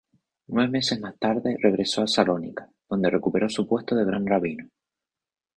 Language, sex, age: Spanish, male, 19-29